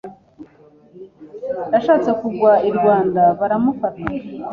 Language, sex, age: Kinyarwanda, female, 30-39